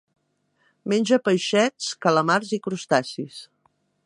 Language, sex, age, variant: Catalan, female, 60-69, Central